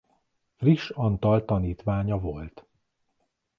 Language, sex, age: Hungarian, male, 30-39